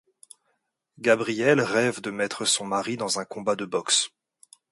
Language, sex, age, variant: French, male, 30-39, Français de métropole